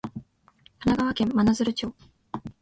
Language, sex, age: Japanese, female, 19-29